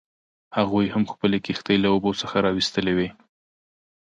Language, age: Pashto, 30-39